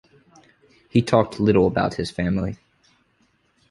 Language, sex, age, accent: English, male, 19-29, United States English